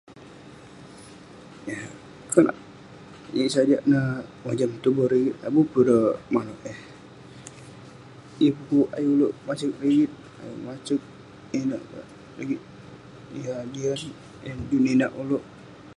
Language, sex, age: Western Penan, male, under 19